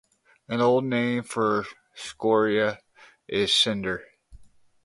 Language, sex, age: English, male, 30-39